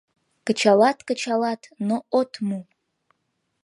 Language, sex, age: Mari, female, under 19